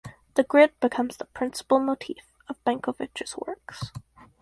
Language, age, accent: English, under 19, Canadian English